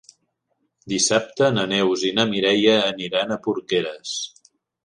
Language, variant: Catalan, Central